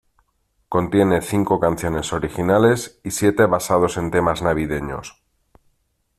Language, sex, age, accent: Spanish, male, 40-49, España: Centro-Sur peninsular (Madrid, Toledo, Castilla-La Mancha)